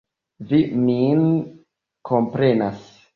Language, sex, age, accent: Esperanto, male, 19-29, Internacia